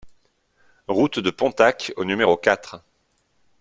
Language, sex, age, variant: French, male, 30-39, Français de métropole